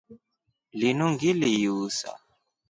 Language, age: Rombo, 19-29